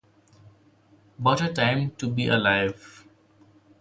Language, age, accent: English, 19-29, India and South Asia (India, Pakistan, Sri Lanka)